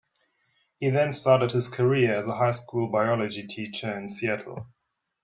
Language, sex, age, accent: English, male, 30-39, United States English